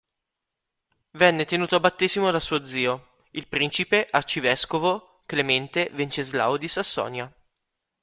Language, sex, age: Italian, male, 30-39